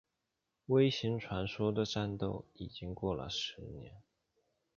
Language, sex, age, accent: Chinese, male, 19-29, 出生地：江西省